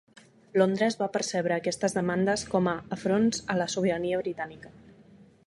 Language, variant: Catalan, Nord-Occidental